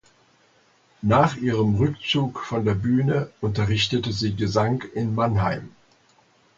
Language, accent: German, Deutschland Deutsch